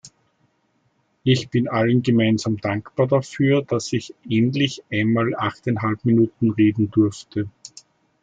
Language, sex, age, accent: German, male, 40-49, Österreichisches Deutsch